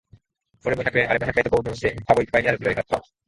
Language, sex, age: Japanese, male, 19-29